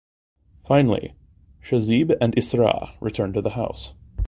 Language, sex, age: English, male, 19-29